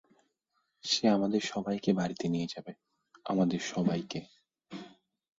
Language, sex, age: Bengali, male, 19-29